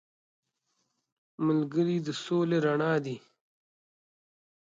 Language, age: Pashto, 30-39